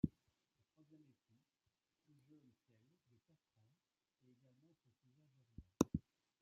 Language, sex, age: French, male, 50-59